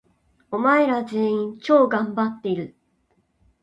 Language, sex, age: Japanese, female, 30-39